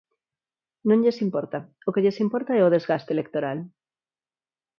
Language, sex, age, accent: Galician, female, 30-39, Neofalante